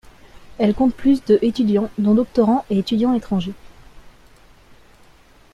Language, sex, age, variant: French, female, 19-29, Français de métropole